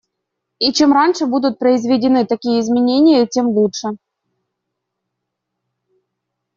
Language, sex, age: Russian, female, 19-29